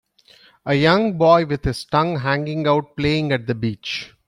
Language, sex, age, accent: English, male, 40-49, India and South Asia (India, Pakistan, Sri Lanka)